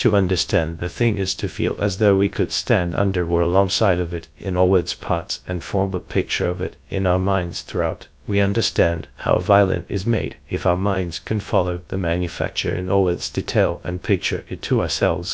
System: TTS, GradTTS